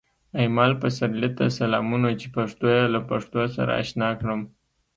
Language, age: Pashto, 19-29